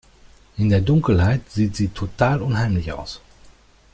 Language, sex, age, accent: German, male, 40-49, Deutschland Deutsch